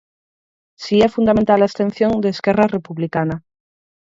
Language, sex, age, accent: Galician, female, 30-39, Central (gheada)